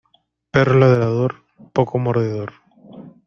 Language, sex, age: Spanish, male, 19-29